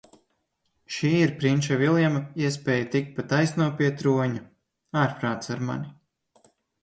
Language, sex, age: Latvian, male, 19-29